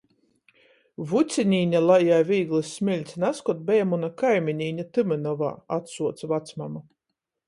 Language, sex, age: Latgalian, female, 40-49